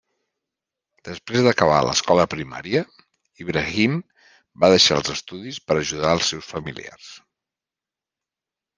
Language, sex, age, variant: Catalan, male, 50-59, Central